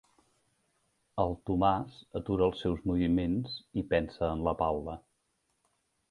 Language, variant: Catalan, Central